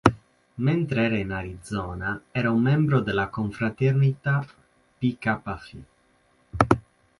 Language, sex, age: Italian, male, 19-29